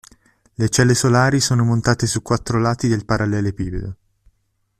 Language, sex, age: Italian, male, under 19